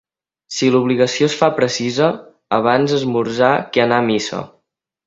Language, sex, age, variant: Catalan, male, under 19, Central